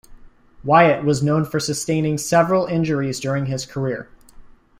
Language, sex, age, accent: English, male, 19-29, United States English